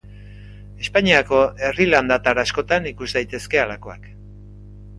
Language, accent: Basque, Erdialdekoa edo Nafarra (Gipuzkoa, Nafarroa)